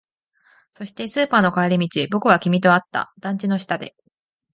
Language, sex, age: Japanese, female, under 19